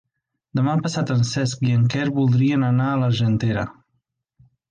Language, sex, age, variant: Catalan, male, 19-29, Central